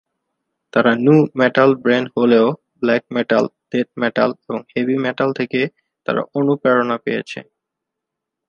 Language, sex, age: Bengali, male, 19-29